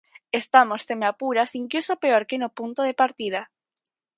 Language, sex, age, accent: Galician, female, under 19, Normativo (estándar)